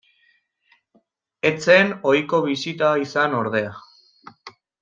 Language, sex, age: Basque, male, 19-29